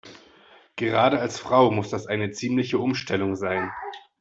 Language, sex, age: German, male, 30-39